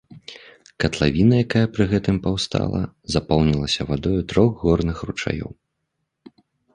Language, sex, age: Belarusian, male, 30-39